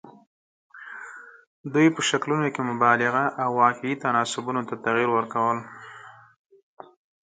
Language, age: Pashto, 30-39